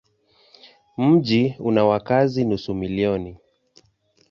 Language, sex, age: Swahili, male, 19-29